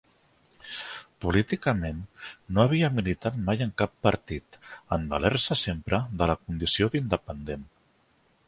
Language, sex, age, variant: Catalan, male, 40-49, Central